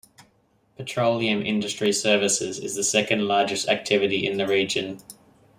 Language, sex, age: English, male, 19-29